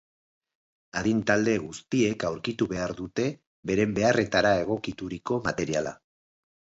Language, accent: Basque, Mendebalekoa (Araba, Bizkaia, Gipuzkoako mendebaleko herri batzuk)